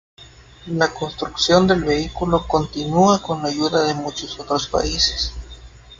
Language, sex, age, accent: Spanish, male, 19-29, México